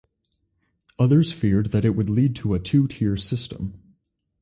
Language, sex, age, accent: English, male, 19-29, United States English